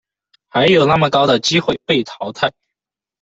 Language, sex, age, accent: Chinese, male, under 19, 出生地：四川省